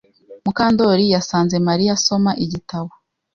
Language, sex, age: Kinyarwanda, female, 19-29